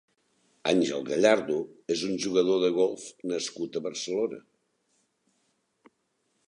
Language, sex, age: Catalan, male, 60-69